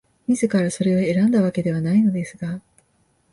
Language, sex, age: Japanese, female, 40-49